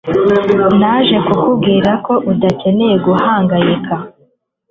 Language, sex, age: Kinyarwanda, female, 19-29